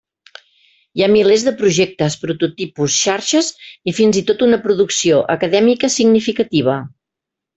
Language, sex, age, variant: Catalan, female, 60-69, Central